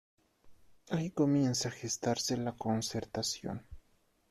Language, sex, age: Spanish, male, 19-29